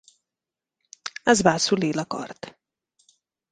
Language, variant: Catalan, Central